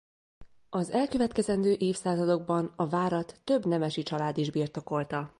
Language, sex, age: Hungarian, female, 19-29